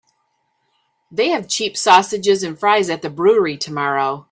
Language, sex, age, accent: English, female, 50-59, United States English